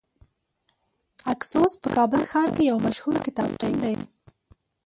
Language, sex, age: Pashto, female, 19-29